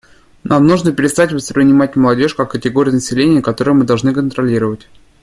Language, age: Russian, 19-29